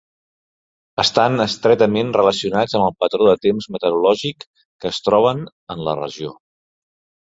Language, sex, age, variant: Catalan, male, 40-49, Central